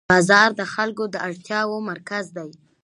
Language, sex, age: Pashto, female, 30-39